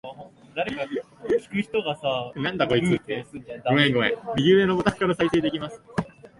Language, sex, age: Japanese, male, 19-29